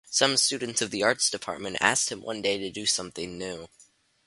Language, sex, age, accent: English, male, under 19, Canadian English